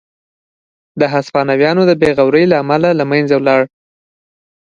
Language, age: Pashto, under 19